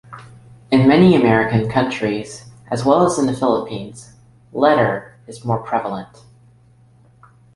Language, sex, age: English, male, under 19